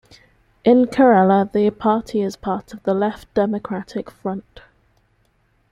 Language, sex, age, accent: English, female, 19-29, England English